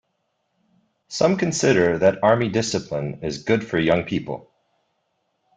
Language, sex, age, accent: English, male, 30-39, United States English